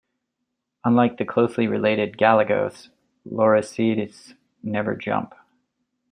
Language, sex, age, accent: English, male, 40-49, United States English